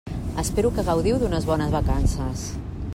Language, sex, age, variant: Catalan, female, 40-49, Central